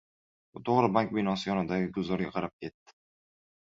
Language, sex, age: Uzbek, male, 19-29